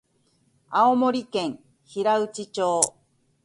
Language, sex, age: Japanese, female, 40-49